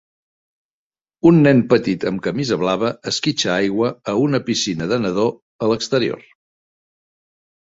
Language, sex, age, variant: Catalan, male, 60-69, Central